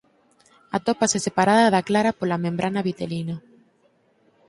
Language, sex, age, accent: Galician, female, under 19, Normativo (estándar)